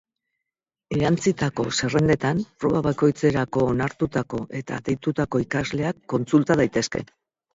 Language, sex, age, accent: Basque, female, 60-69, Mendebalekoa (Araba, Bizkaia, Gipuzkoako mendebaleko herri batzuk)